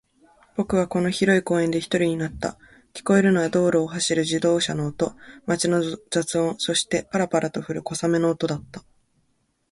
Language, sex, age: Japanese, female, under 19